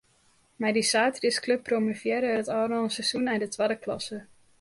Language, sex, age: Western Frisian, female, 19-29